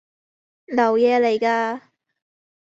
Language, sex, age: Cantonese, female, 19-29